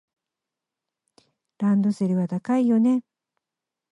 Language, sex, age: Japanese, female, 50-59